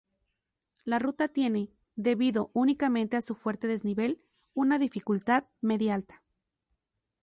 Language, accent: Spanish, México